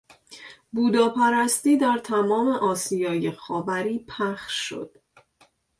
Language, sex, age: Persian, female, 30-39